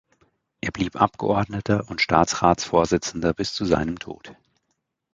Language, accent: German, Deutschland Deutsch